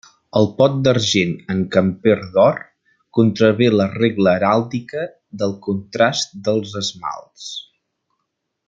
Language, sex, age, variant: Catalan, male, 30-39, Central